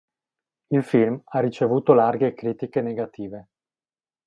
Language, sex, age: Italian, male, 19-29